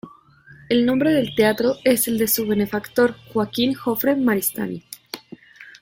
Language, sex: Spanish, female